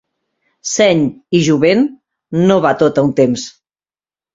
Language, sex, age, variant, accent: Catalan, female, 40-49, Central, Català central